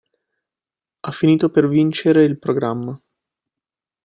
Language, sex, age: Italian, male, 19-29